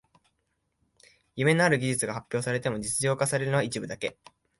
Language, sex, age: Japanese, male, 19-29